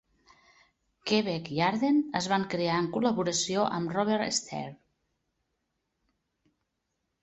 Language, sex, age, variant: Catalan, female, 60-69, Central